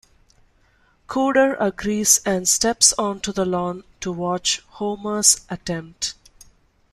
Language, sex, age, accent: English, female, 19-29, India and South Asia (India, Pakistan, Sri Lanka)